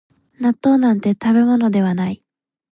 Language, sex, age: Japanese, female, 19-29